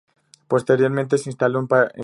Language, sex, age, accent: Spanish, male, 19-29, México